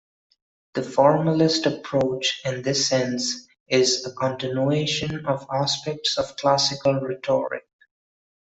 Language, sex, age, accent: English, male, 19-29, India and South Asia (India, Pakistan, Sri Lanka)